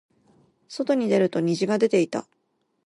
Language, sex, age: Japanese, female, 40-49